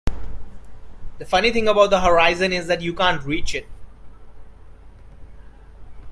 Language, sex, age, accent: English, male, 19-29, India and South Asia (India, Pakistan, Sri Lanka)